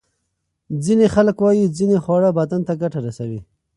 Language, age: Pashto, 19-29